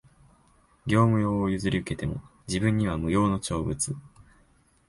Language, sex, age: Japanese, male, 19-29